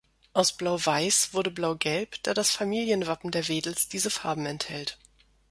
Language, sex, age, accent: German, female, 30-39, Deutschland Deutsch